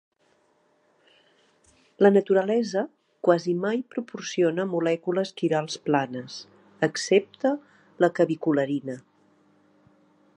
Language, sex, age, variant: Catalan, female, 50-59, Central